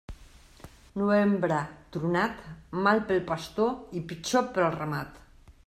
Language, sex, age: Catalan, female, 40-49